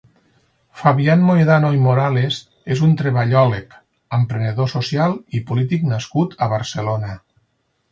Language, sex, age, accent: Catalan, male, 50-59, Lleidatà